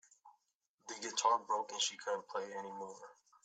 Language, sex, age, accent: English, male, under 19, United States English